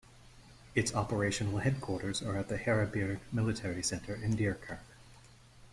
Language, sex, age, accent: English, male, 40-49, United States English